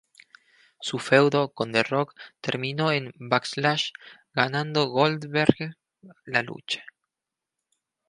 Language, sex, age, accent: Spanish, male, 19-29, Rioplatense: Argentina, Uruguay, este de Bolivia, Paraguay